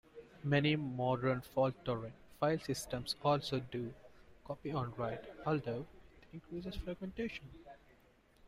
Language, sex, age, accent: English, male, 19-29, India and South Asia (India, Pakistan, Sri Lanka)